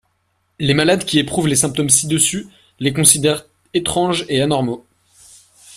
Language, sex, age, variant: French, male, 19-29, Français de métropole